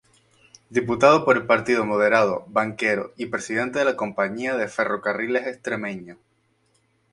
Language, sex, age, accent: Spanish, male, 19-29, España: Islas Canarias